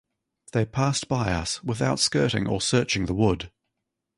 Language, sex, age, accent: English, male, 30-39, New Zealand English